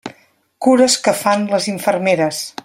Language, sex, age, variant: Catalan, female, 50-59, Central